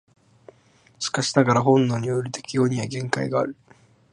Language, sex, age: Japanese, male, 19-29